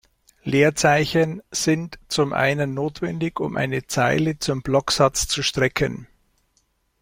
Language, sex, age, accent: German, male, 70-79, Deutschland Deutsch